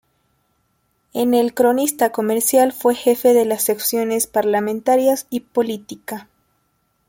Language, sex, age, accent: Spanish, female, 19-29, Andino-Pacífico: Colombia, Perú, Ecuador, oeste de Bolivia y Venezuela andina